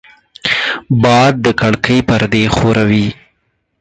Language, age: Pashto, 19-29